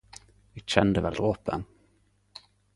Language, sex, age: Norwegian Nynorsk, male, 19-29